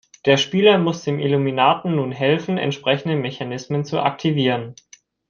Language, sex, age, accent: German, male, 19-29, Deutschland Deutsch